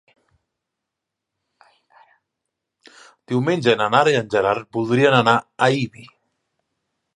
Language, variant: Catalan, Central